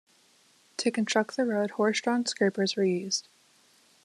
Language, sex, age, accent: English, female, under 19, United States English